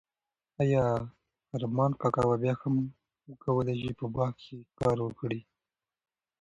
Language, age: Pashto, 19-29